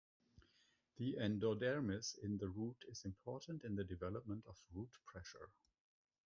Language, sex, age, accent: English, male, 50-59, Canadian English